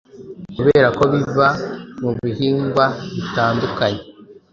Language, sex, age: Kinyarwanda, male, 19-29